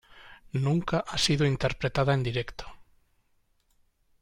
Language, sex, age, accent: Spanish, male, 50-59, España: Norte peninsular (Asturias, Castilla y León, Cantabria, País Vasco, Navarra, Aragón, La Rioja, Guadalajara, Cuenca)